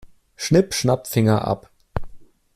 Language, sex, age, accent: German, male, 19-29, Deutschland Deutsch